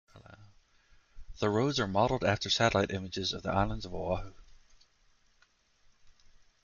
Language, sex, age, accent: English, male, 30-39, United States English